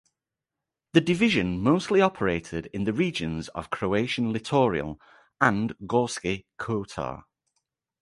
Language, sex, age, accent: English, male, 30-39, England English